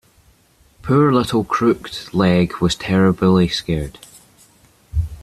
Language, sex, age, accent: English, male, under 19, Scottish English